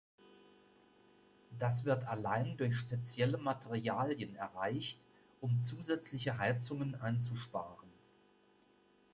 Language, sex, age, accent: German, male, 50-59, Deutschland Deutsch